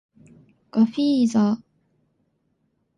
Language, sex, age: Japanese, female, 19-29